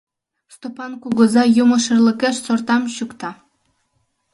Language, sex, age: Mari, female, under 19